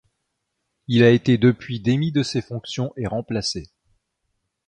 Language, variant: French, Français de métropole